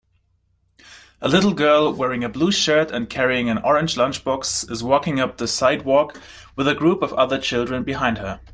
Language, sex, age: English, male, 19-29